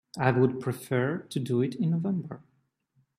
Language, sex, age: English, male, 30-39